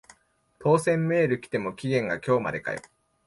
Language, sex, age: Japanese, male, 19-29